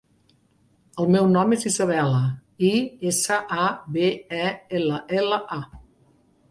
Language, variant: Catalan, Central